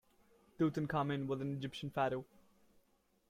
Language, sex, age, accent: English, male, 19-29, India and South Asia (India, Pakistan, Sri Lanka)